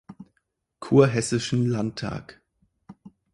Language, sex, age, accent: German, male, 19-29, Deutschland Deutsch